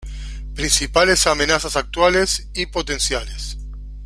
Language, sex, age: Spanish, male, 50-59